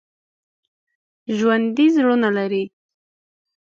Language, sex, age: Pashto, female, 30-39